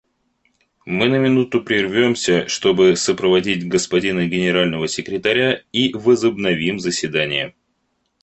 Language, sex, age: Russian, male, 30-39